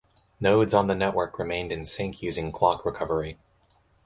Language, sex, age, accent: English, male, 19-29, United States English